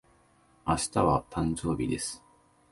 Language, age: Japanese, 19-29